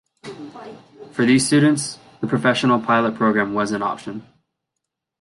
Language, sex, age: English, male, 19-29